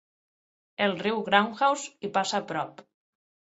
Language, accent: Catalan, Tortosí; Ebrenc